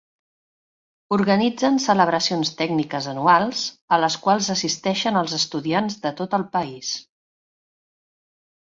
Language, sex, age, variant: Catalan, female, 40-49, Central